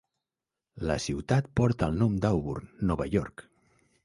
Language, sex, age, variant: Catalan, male, 40-49, Central